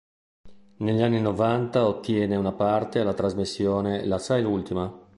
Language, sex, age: Italian, male, 50-59